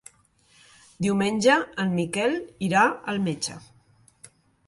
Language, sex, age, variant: Catalan, female, 40-49, Central